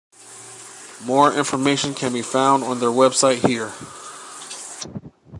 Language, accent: English, United States English